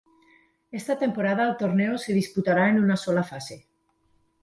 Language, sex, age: Spanish, female, 40-49